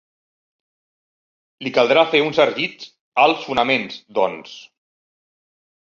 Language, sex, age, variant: Catalan, male, 40-49, Central